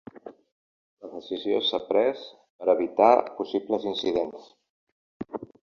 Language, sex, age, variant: Catalan, male, 50-59, Central